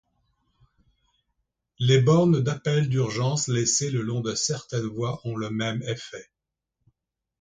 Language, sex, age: French, male, 60-69